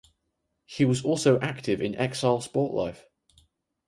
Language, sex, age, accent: English, male, under 19, England English